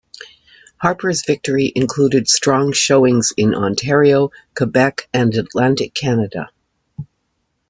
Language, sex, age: English, female, 60-69